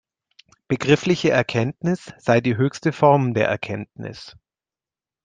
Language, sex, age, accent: German, male, 30-39, Deutschland Deutsch